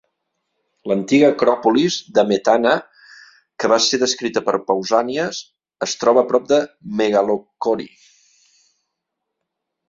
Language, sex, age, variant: Catalan, male, 40-49, Central